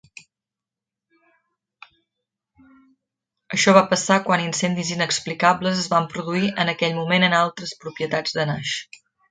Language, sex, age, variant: Catalan, female, 40-49, Central